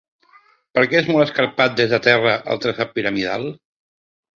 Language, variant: Catalan, Central